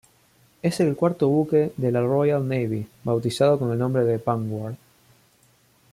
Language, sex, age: Spanish, male, under 19